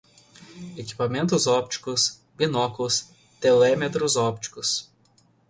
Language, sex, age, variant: Portuguese, male, 19-29, Portuguese (Brasil)